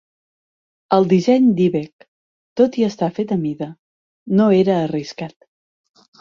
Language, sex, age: Catalan, female, 50-59